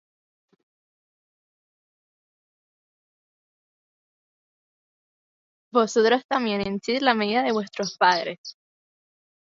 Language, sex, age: Spanish, female, 19-29